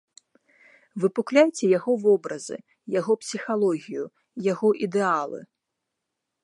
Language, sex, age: Belarusian, female, 19-29